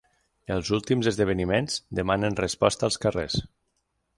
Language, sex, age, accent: Catalan, female, 19-29, nord-occidental; septentrional